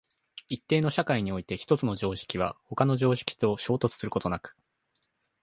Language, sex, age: Japanese, male, 19-29